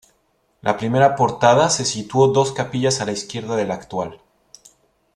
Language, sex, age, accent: Spanish, male, 30-39, México